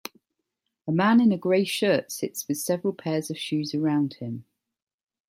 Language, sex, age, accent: English, female, 40-49, England English